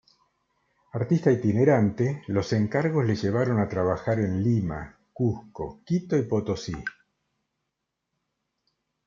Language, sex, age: Spanish, male, 60-69